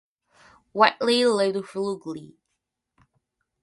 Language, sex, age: English, female, 19-29